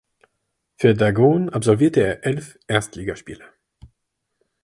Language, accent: German, Deutschland Deutsch